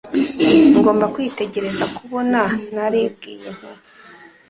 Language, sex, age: Kinyarwanda, female, 19-29